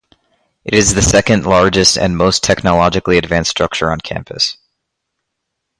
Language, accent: English, United States English